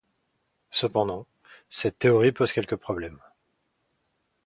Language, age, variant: French, 40-49, Français de métropole